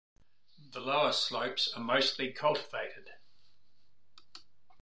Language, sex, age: English, male, 70-79